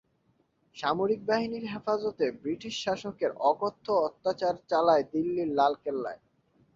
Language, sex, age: Bengali, male, 19-29